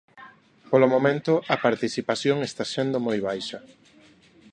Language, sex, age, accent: Galician, male, 30-39, Neofalante